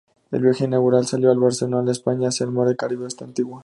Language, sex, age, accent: Spanish, male, 19-29, México